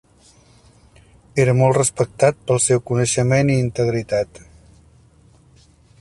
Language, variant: Catalan, Septentrional